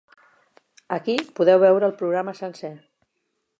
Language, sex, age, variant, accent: Catalan, female, 40-49, Central, central; Oriental